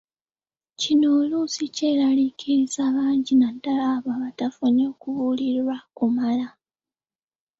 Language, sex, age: Ganda, female, under 19